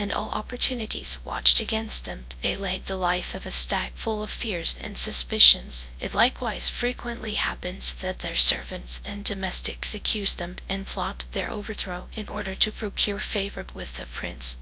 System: TTS, GradTTS